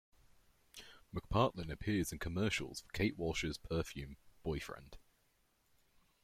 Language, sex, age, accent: English, male, under 19, England English